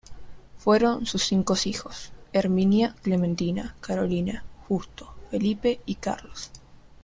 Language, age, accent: Spanish, under 19, Rioplatense: Argentina, Uruguay, este de Bolivia, Paraguay